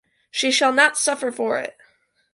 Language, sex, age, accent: English, female, under 19, United States English